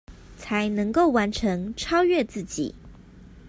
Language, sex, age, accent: Chinese, female, 19-29, 出生地：臺北市